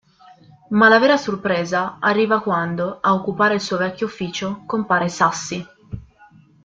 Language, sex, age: Italian, female, under 19